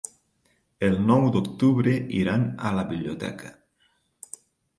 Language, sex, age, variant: Catalan, male, 40-49, Nord-Occidental